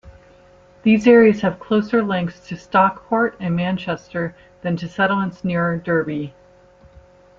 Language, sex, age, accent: English, female, 50-59, United States English